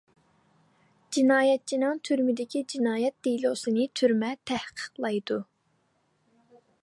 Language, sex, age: Uyghur, female, under 19